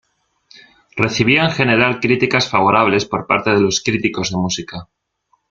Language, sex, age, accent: Spanish, male, 19-29, España: Centro-Sur peninsular (Madrid, Toledo, Castilla-La Mancha)